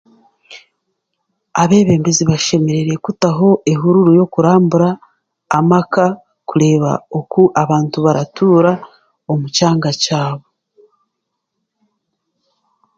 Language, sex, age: Chiga, female, 40-49